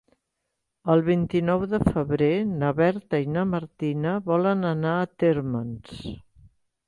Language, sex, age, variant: Catalan, female, 60-69, Central